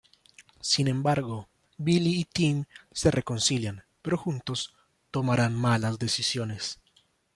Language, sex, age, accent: Spanish, male, 19-29, Andino-Pacífico: Colombia, Perú, Ecuador, oeste de Bolivia y Venezuela andina